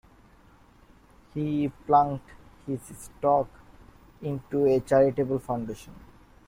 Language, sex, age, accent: English, male, 19-29, India and South Asia (India, Pakistan, Sri Lanka)